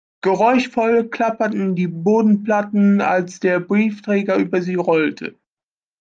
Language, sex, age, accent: German, male, 40-49, Deutschland Deutsch